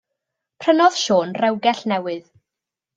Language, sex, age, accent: Welsh, female, 19-29, Y Deyrnas Unedig Cymraeg